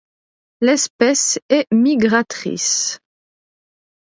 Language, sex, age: French, female, 19-29